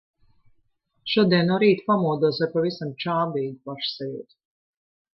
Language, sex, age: Latvian, female, 50-59